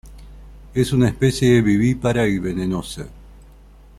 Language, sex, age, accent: Spanish, male, 40-49, Rioplatense: Argentina, Uruguay, este de Bolivia, Paraguay